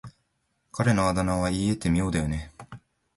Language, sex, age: Japanese, male, 19-29